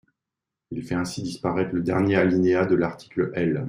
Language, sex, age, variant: French, male, 40-49, Français de métropole